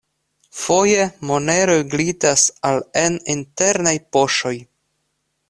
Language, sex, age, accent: Esperanto, male, 19-29, Internacia